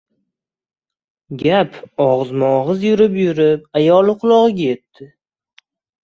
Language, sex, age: Uzbek, male, under 19